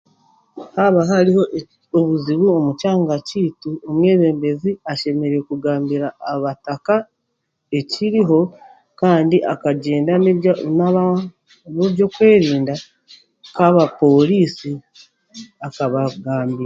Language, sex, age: Chiga, female, 40-49